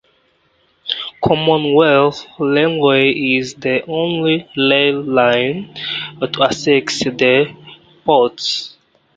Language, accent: English, United States English